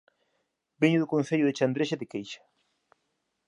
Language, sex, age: Galician, male, 30-39